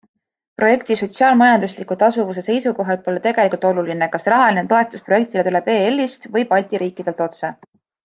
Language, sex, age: Estonian, female, 19-29